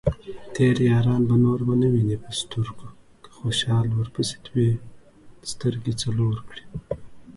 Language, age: Pashto, 19-29